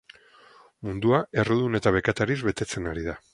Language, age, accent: Basque, 40-49, Mendebalekoa (Araba, Bizkaia, Gipuzkoako mendebaleko herri batzuk)